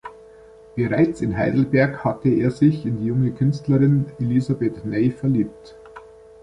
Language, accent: German, Deutschland Deutsch